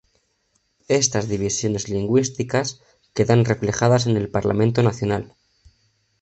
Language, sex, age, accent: Spanish, male, 19-29, España: Centro-Sur peninsular (Madrid, Toledo, Castilla-La Mancha)